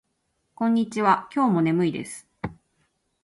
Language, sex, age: Japanese, female, 40-49